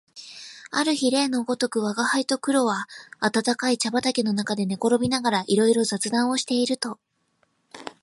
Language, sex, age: Japanese, female, 19-29